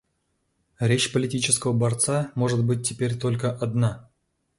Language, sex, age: Russian, male, 40-49